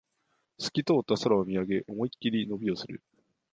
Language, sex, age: Japanese, male, 19-29